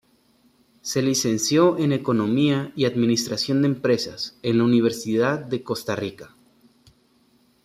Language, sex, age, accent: Spanish, male, 19-29, México